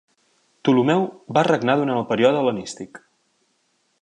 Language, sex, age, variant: Catalan, male, 19-29, Central